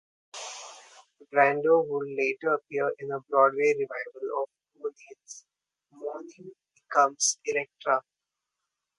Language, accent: English, India and South Asia (India, Pakistan, Sri Lanka)